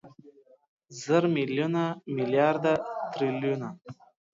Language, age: Pashto, under 19